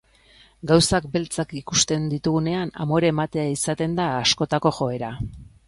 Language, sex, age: Basque, female, 40-49